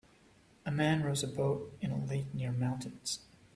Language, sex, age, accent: English, male, 40-49, United States English